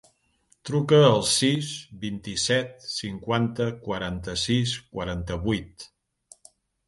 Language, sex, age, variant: Catalan, male, 60-69, Central